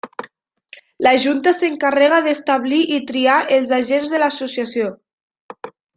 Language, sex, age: Catalan, female, 19-29